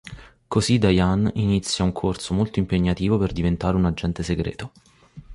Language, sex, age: Italian, male, 19-29